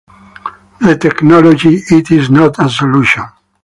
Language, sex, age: English, male, 60-69